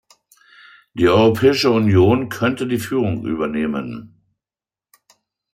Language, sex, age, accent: German, male, 50-59, Deutschland Deutsch